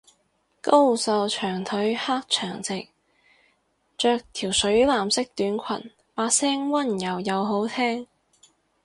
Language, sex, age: Cantonese, female, 19-29